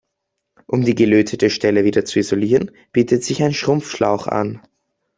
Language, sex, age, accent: German, male, under 19, Österreichisches Deutsch